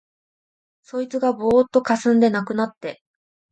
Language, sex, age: Japanese, female, under 19